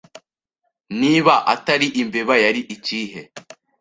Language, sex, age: Kinyarwanda, male, under 19